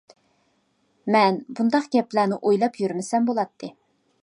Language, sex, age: Uyghur, female, 30-39